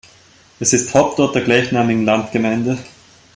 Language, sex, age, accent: German, male, 19-29, Österreichisches Deutsch